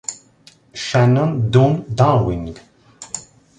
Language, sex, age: Italian, male, 50-59